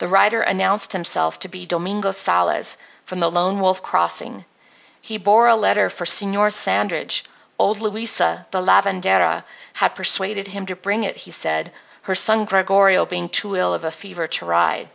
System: none